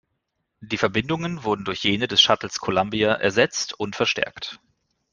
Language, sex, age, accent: German, male, 30-39, Deutschland Deutsch